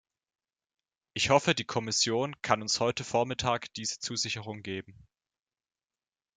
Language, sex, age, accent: German, male, under 19, Deutschland Deutsch